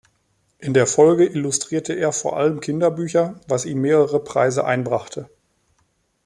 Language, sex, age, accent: German, male, 30-39, Deutschland Deutsch